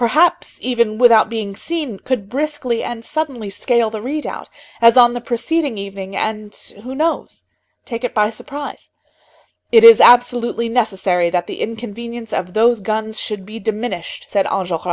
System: none